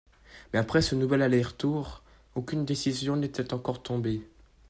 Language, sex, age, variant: French, male, under 19, Français de métropole